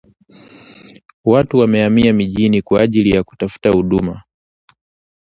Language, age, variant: Swahili, 19-29, Kiswahili cha Bara ya Tanzania